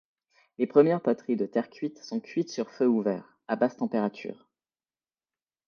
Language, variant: French, Français de métropole